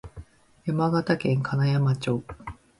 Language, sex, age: Japanese, female, 40-49